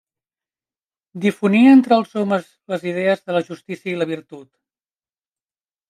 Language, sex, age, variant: Catalan, male, 30-39, Central